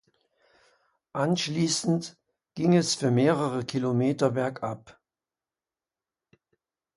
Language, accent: German, Deutschland Deutsch